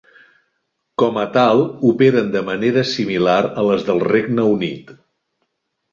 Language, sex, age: Catalan, male, 60-69